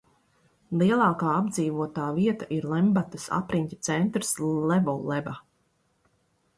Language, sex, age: Latvian, female, 40-49